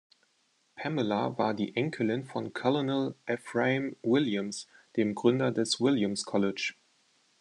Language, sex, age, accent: German, male, 19-29, Deutschland Deutsch